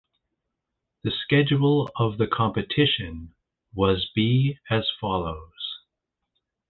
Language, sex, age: English, male, 50-59